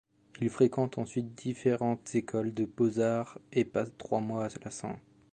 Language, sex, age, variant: French, male, 19-29, Français de métropole